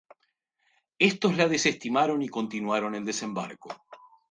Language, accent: Spanish, Rioplatense: Argentina, Uruguay, este de Bolivia, Paraguay